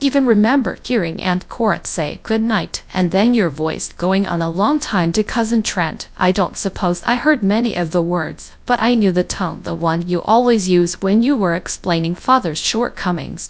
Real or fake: fake